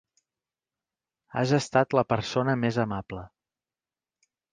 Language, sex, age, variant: Catalan, male, 40-49, Central